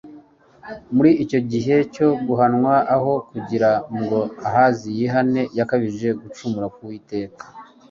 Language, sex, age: Kinyarwanda, male, 40-49